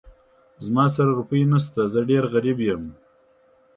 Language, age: Pashto, 30-39